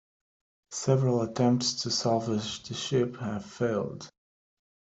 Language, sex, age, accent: English, male, 30-39, United States English